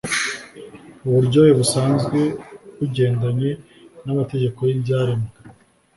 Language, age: Kinyarwanda, 19-29